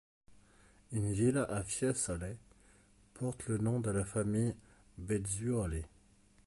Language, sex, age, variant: French, male, 30-39, Français de métropole